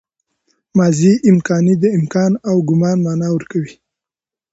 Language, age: Pashto, 19-29